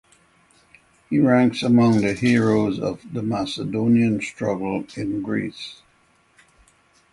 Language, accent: English, United States English